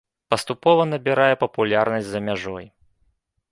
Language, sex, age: Belarusian, male, 30-39